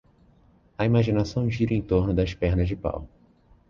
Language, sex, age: Portuguese, male, 19-29